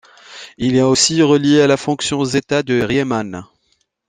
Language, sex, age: French, male, 30-39